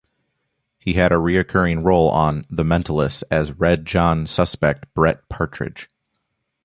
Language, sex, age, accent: English, male, 19-29, United States English